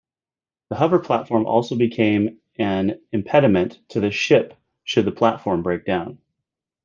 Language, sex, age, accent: English, male, 40-49, United States English